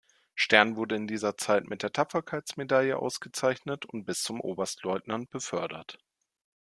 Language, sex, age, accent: German, male, 30-39, Deutschland Deutsch